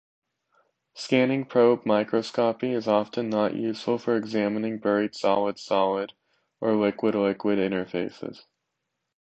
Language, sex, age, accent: English, male, under 19, United States English